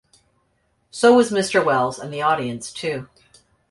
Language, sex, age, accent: English, female, 40-49, Canadian English